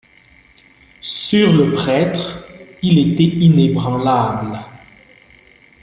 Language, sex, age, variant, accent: French, male, 19-29, Français d'Afrique subsaharienne et des îles africaines, Français du Cameroun